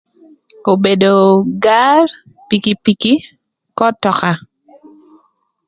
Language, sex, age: Thur, female, 30-39